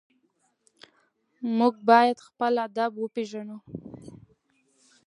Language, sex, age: Pashto, female, 19-29